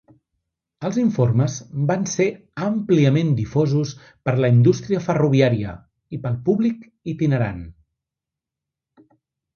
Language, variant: Catalan, Central